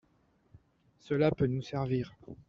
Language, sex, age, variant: French, male, 40-49, Français de métropole